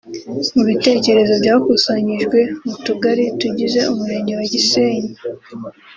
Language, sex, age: Kinyarwanda, female, 19-29